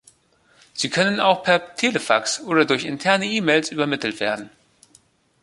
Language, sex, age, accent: German, male, 19-29, Deutschland Deutsch